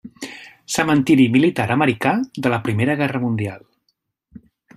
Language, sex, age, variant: Catalan, male, 40-49, Central